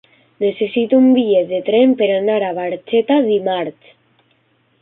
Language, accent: Catalan, valencià